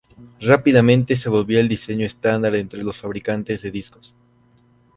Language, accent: Spanish, Andino-Pacífico: Colombia, Perú, Ecuador, oeste de Bolivia y Venezuela andina